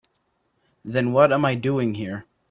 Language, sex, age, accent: English, male, 19-29, United States English